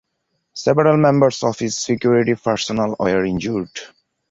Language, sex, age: English, male, 19-29